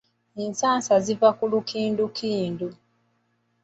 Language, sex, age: Ganda, female, 30-39